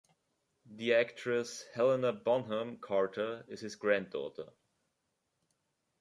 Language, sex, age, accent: English, male, 19-29, United States English